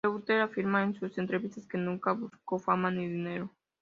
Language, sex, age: Spanish, female, 19-29